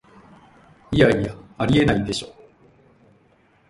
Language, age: Japanese, 50-59